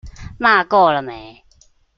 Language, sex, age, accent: Chinese, female, 19-29, 出生地：新北市